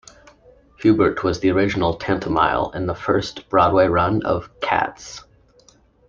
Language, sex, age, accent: English, male, 19-29, Canadian English